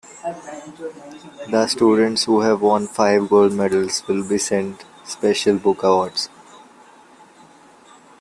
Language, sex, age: English, male, 19-29